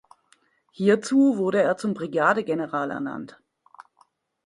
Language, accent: German, Deutschland Deutsch